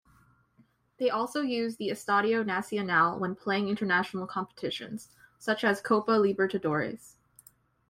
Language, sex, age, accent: English, female, 19-29, United States English